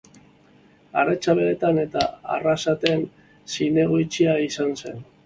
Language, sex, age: Basque, male, 30-39